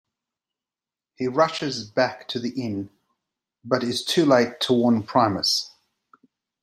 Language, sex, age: English, male, 40-49